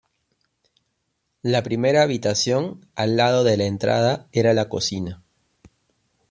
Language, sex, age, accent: Spanish, male, 19-29, Andino-Pacífico: Colombia, Perú, Ecuador, oeste de Bolivia y Venezuela andina